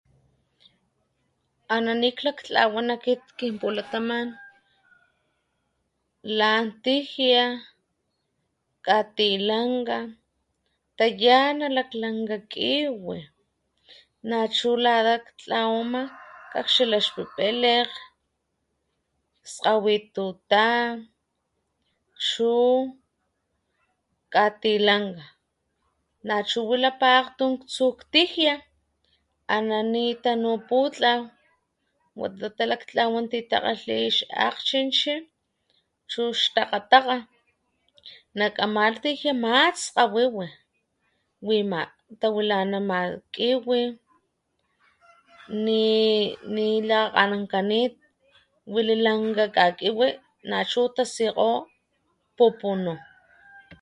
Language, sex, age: Papantla Totonac, female, 30-39